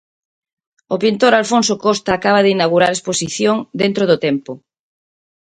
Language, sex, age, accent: Galician, female, 50-59, Central (gheada)